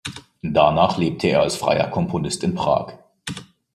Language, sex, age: German, male, 19-29